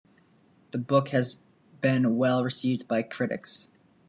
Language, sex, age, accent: English, male, 19-29, United States English